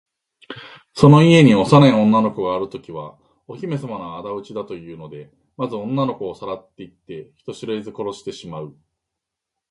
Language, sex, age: Japanese, male, 40-49